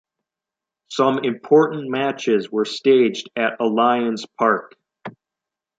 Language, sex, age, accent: English, male, under 19, United States English